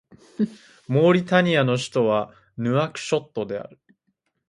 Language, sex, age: Japanese, male, under 19